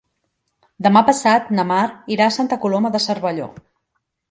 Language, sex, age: Catalan, female, 30-39